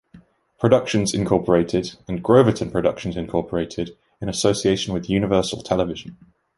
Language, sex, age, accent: English, male, 19-29, England English